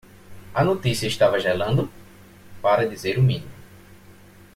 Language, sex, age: Portuguese, male, 19-29